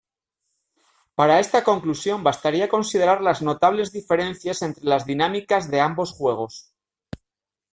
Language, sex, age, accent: Spanish, male, 40-49, España: Norte peninsular (Asturias, Castilla y León, Cantabria, País Vasco, Navarra, Aragón, La Rioja, Guadalajara, Cuenca)